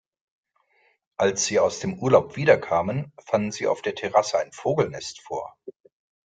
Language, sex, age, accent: German, male, 30-39, Deutschland Deutsch